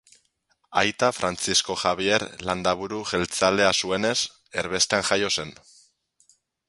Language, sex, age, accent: Basque, male, 19-29, Mendebalekoa (Araba, Bizkaia, Gipuzkoako mendebaleko herri batzuk)